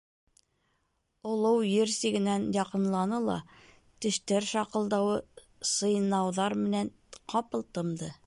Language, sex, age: Bashkir, female, 50-59